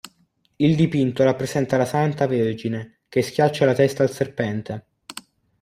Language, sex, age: Italian, male, under 19